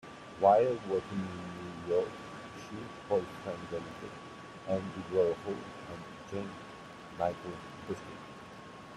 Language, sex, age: English, male, 30-39